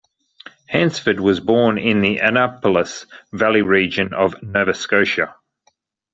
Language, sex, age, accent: English, male, 40-49, Australian English